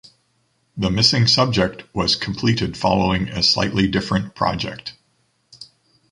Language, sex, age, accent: English, male, 50-59, United States English